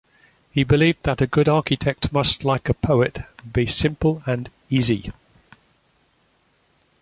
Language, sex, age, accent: English, male, 50-59, England English